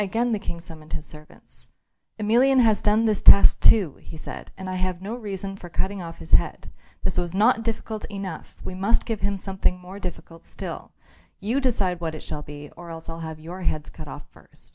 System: none